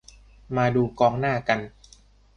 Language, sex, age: Thai, male, 19-29